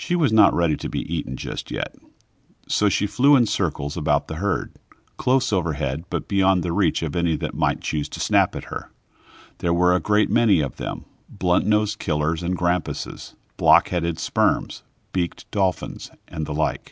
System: none